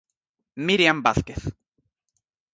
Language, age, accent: Galician, 19-29, Atlántico (seseo e gheada); Normativo (estándar)